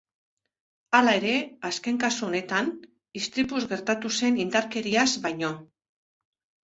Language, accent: Basque, Mendebalekoa (Araba, Bizkaia, Gipuzkoako mendebaleko herri batzuk)